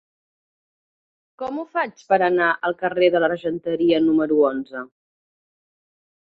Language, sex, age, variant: Catalan, female, 30-39, Central